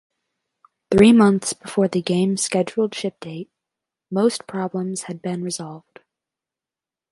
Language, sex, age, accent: English, female, under 19, United States English